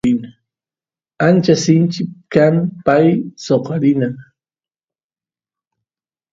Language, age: Santiago del Estero Quichua, 40-49